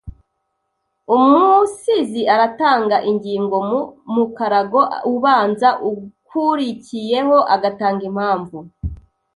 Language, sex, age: Kinyarwanda, female, 30-39